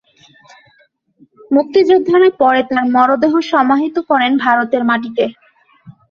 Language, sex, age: Bengali, female, 19-29